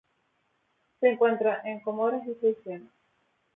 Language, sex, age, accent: Spanish, female, 19-29, España: Islas Canarias